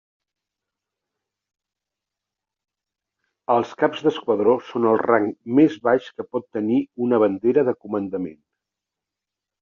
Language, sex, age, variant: Catalan, male, 50-59, Central